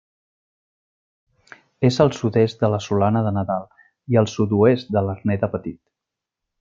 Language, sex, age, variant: Catalan, male, 50-59, Central